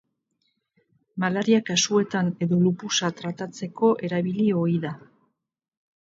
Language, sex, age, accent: Basque, female, 50-59, Erdialdekoa edo Nafarra (Gipuzkoa, Nafarroa)